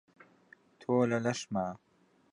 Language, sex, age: Central Kurdish, male, 19-29